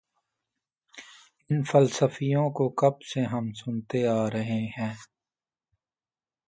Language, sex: Urdu, male